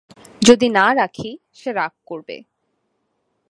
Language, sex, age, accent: Bengali, female, 19-29, প্রমিত